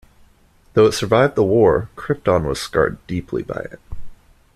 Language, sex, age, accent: English, male, 19-29, United States English